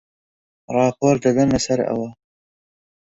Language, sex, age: Central Kurdish, male, 30-39